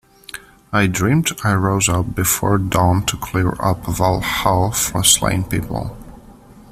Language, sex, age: English, male, 30-39